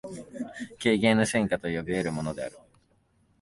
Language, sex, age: Japanese, male, 19-29